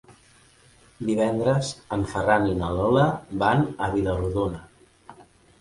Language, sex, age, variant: Catalan, male, 30-39, Central